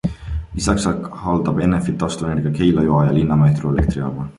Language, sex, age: Estonian, male, 19-29